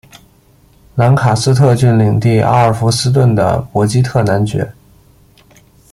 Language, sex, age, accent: Chinese, male, 19-29, 出生地：北京市